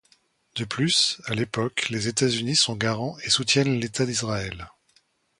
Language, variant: French, Français de métropole